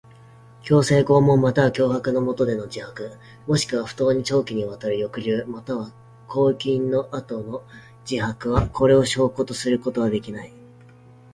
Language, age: Japanese, 19-29